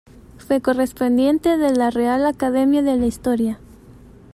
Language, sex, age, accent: Spanish, female, 19-29, México